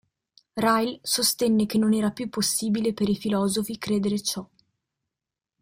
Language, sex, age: Italian, female, 19-29